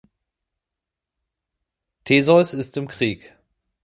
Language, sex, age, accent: German, male, 30-39, Deutschland Deutsch